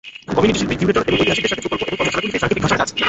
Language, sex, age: Bengali, male, 19-29